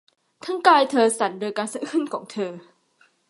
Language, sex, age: Thai, female, 19-29